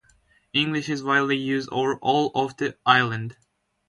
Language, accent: English, Turkish